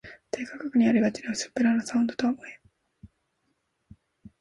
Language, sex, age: Japanese, female, under 19